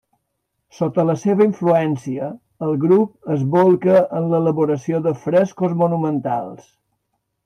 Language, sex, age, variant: Catalan, male, 60-69, Balear